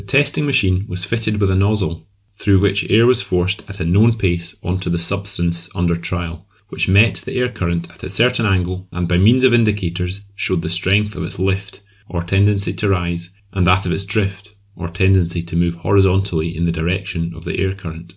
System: none